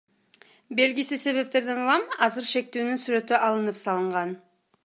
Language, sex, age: Kyrgyz, female, 30-39